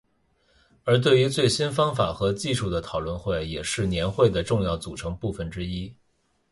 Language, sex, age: Chinese, male, 19-29